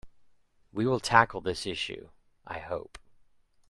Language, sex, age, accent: English, male, 50-59, United States English